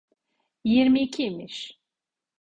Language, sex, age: Turkish, female, 40-49